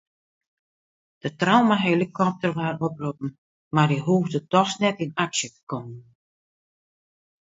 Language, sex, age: Western Frisian, female, 60-69